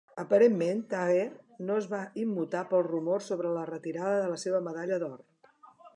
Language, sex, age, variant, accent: Catalan, female, 60-69, Central, central